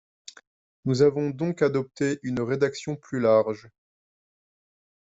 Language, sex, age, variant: French, male, 30-39, Français de métropole